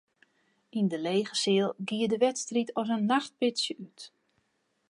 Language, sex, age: Western Frisian, female, 40-49